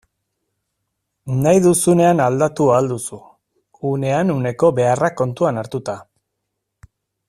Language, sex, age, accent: Basque, male, 40-49, Erdialdekoa edo Nafarra (Gipuzkoa, Nafarroa)